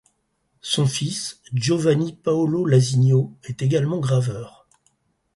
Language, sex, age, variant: French, male, 60-69, Français de métropole